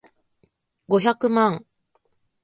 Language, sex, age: Japanese, female, 40-49